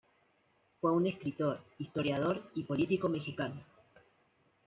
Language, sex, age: Spanish, female, 19-29